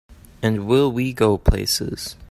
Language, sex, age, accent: English, male, under 19, United States English